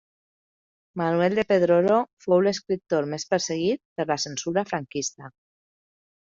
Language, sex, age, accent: Catalan, female, 30-39, valencià